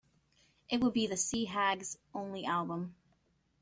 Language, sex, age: English, female, 19-29